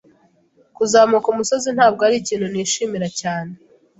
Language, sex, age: Kinyarwanda, female, 19-29